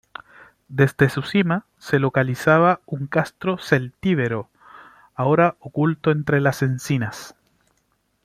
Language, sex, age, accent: Spanish, male, 19-29, Chileno: Chile, Cuyo